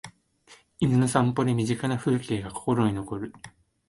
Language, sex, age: Japanese, male, 19-29